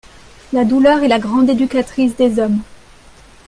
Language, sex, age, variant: French, female, 19-29, Français de métropole